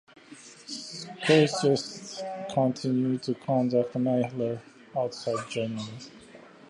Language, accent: English, United States English